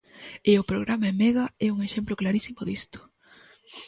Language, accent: Galician, Normativo (estándar)